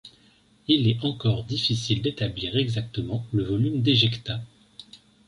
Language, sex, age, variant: French, male, 30-39, Français de métropole